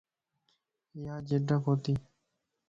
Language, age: Lasi, 19-29